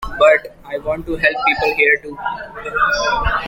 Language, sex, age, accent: English, male, 19-29, India and South Asia (India, Pakistan, Sri Lanka)